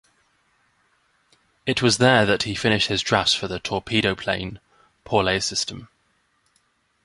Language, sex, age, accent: English, male, 19-29, England English